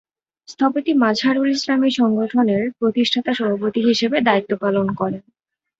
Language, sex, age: Bengali, female, 19-29